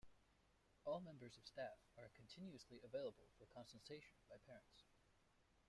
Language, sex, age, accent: English, male, 19-29, United States English